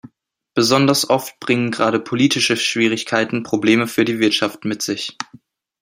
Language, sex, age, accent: German, male, under 19, Deutschland Deutsch